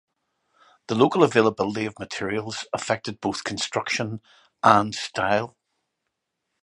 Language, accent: English, Irish English